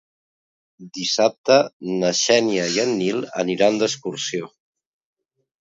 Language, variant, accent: Catalan, Central, central